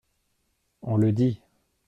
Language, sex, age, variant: French, male, 30-39, Français de métropole